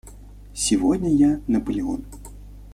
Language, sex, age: Russian, male, 19-29